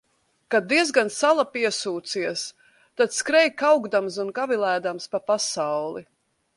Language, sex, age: Latvian, female, 40-49